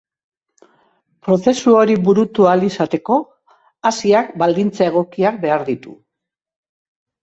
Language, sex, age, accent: Basque, female, 70-79, Mendebalekoa (Araba, Bizkaia, Gipuzkoako mendebaleko herri batzuk)